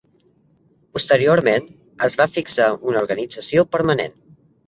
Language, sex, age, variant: Catalan, male, under 19, Central